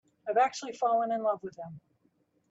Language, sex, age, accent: English, female, 50-59, United States English